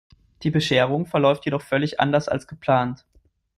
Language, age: German, 19-29